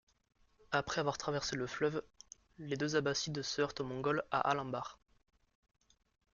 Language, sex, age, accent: French, male, under 19, Français du sud de la France